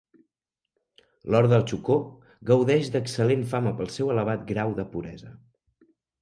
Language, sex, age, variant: Catalan, male, 19-29, Central